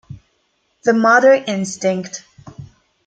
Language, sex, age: Italian, female, 19-29